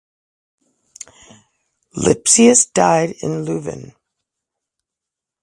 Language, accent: English, Canadian English